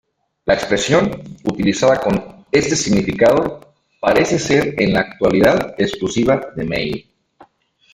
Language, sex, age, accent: Spanish, male, 40-49, México